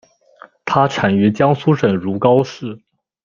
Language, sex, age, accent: Chinese, male, 19-29, 出生地：浙江省